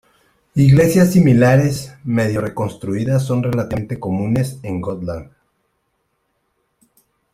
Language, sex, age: Spanish, male, 30-39